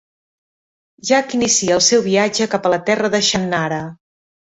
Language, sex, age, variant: Catalan, female, 40-49, Central